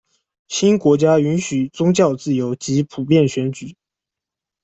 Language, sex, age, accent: Chinese, male, 19-29, 出生地：浙江省